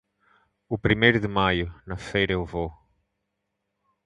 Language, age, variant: Portuguese, 40-49, Portuguese (Portugal)